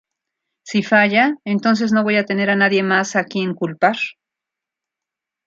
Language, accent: Spanish, México